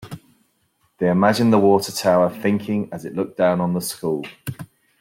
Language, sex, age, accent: English, male, 40-49, England English